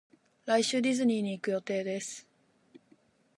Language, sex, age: Japanese, female, 19-29